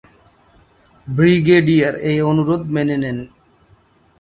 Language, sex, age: Bengali, male, 30-39